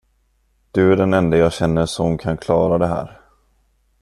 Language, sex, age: Swedish, male, 30-39